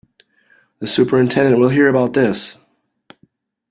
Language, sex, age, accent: English, male, 50-59, United States English